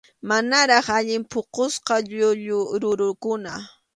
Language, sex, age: Arequipa-La Unión Quechua, female, 30-39